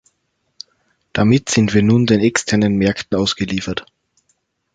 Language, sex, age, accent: German, male, 30-39, Österreichisches Deutsch